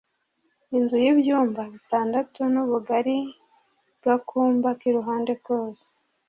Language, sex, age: Kinyarwanda, female, 30-39